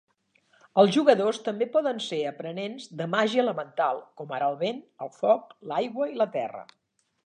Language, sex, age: Catalan, female, 60-69